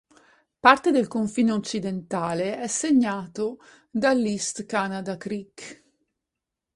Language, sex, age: Italian, female, 30-39